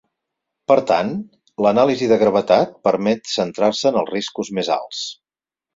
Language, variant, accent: Catalan, Central, Barceloní